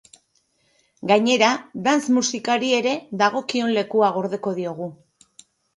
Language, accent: Basque, Erdialdekoa edo Nafarra (Gipuzkoa, Nafarroa)